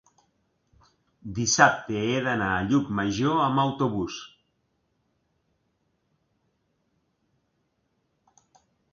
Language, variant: Catalan, Nord-Occidental